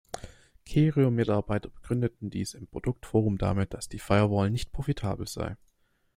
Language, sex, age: German, male, 19-29